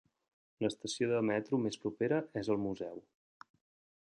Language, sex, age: Catalan, male, 30-39